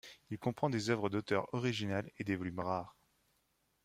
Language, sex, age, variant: French, male, 30-39, Français de métropole